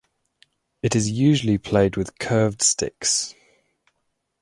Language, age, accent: English, 19-29, England English